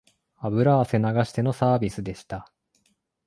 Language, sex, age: Japanese, male, 19-29